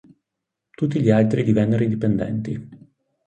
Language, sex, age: Italian, male, 40-49